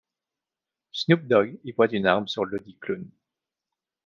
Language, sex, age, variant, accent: French, male, 30-39, Français d'Europe, Français de Belgique